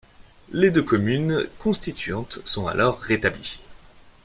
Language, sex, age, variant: French, male, 30-39, Français de métropole